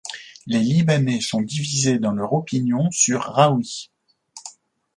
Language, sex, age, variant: French, male, 50-59, Français de métropole